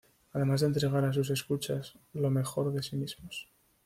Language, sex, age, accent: Spanish, male, 19-29, España: Norte peninsular (Asturias, Castilla y León, Cantabria, País Vasco, Navarra, Aragón, La Rioja, Guadalajara, Cuenca)